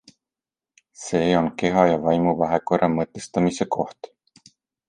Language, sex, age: Estonian, male, 19-29